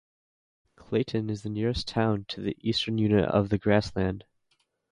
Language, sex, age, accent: English, male, under 19, United States English